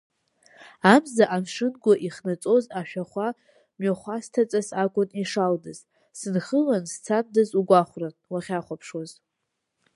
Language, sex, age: Abkhazian, female, under 19